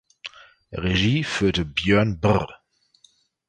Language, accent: German, Deutschland Deutsch